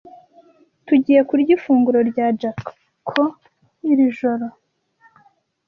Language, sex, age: Kinyarwanda, female, 30-39